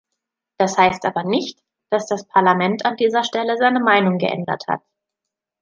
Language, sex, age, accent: German, female, 30-39, Deutschland Deutsch